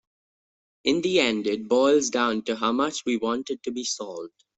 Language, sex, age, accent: English, male, under 19, India and South Asia (India, Pakistan, Sri Lanka)